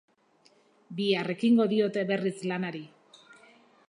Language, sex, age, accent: Basque, female, 40-49, Erdialdekoa edo Nafarra (Gipuzkoa, Nafarroa)